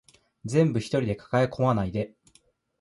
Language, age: Japanese, 19-29